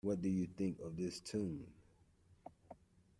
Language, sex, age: English, male, 50-59